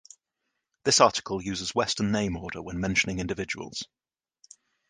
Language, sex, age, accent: English, male, 30-39, England English